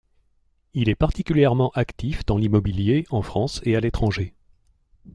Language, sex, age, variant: French, male, 60-69, Français de métropole